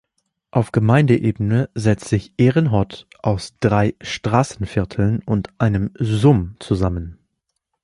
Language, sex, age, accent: German, male, 19-29, Deutschland Deutsch